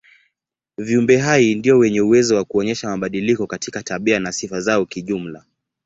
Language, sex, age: Swahili, male, 19-29